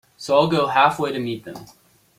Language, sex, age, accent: English, male, under 19, United States English